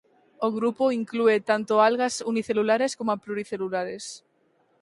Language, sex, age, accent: Galician, female, 19-29, Atlántico (seseo e gheada)